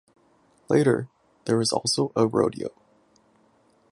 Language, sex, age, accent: English, male, 19-29, Canadian English